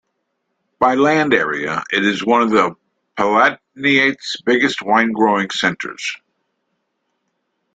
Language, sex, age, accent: English, male, 60-69, United States English